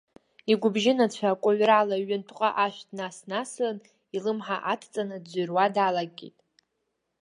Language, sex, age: Abkhazian, female, under 19